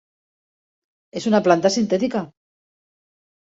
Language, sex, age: Catalan, female, 50-59